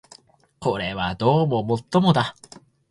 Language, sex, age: Japanese, male, 19-29